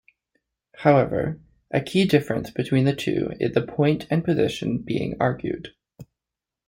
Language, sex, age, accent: English, male, 19-29, Canadian English